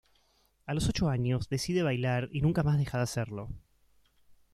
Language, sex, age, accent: Spanish, male, 19-29, Rioplatense: Argentina, Uruguay, este de Bolivia, Paraguay